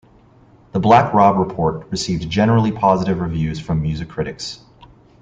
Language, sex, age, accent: English, male, 30-39, United States English